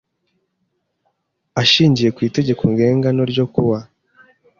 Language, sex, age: Kinyarwanda, female, 30-39